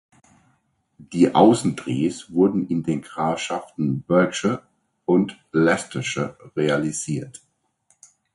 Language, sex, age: German, male, 50-59